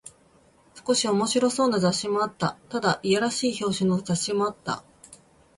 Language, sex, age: Japanese, female, 30-39